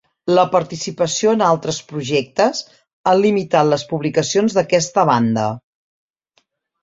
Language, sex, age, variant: Catalan, female, 50-59, Central